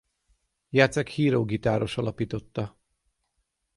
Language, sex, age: Hungarian, male, 40-49